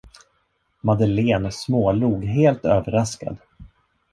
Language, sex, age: Swedish, male, 40-49